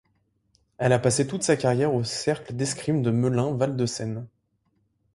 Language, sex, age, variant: French, male, 19-29, Français de métropole